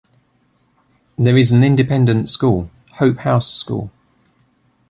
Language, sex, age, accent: English, male, 40-49, England English